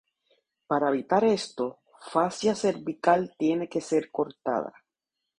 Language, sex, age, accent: Spanish, female, 50-59, Caribe: Cuba, Venezuela, Puerto Rico, República Dominicana, Panamá, Colombia caribeña, México caribeño, Costa del golfo de México